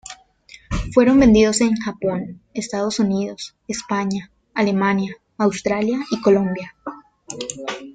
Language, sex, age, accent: Spanish, female, 19-29, Andino-Pacífico: Colombia, Perú, Ecuador, oeste de Bolivia y Venezuela andina